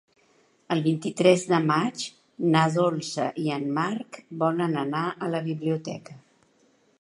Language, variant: Catalan, Central